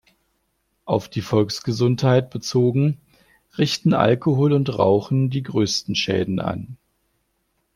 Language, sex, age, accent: German, male, 40-49, Deutschland Deutsch